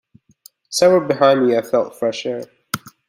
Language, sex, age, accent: English, male, 19-29, United States English